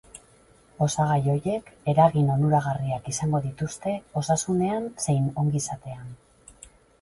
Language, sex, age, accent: Basque, female, 50-59, Mendebalekoa (Araba, Bizkaia, Gipuzkoako mendebaleko herri batzuk)